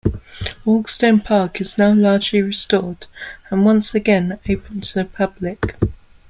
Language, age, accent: English, under 19, England English